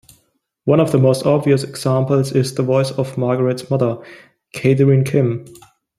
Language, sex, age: English, male, 19-29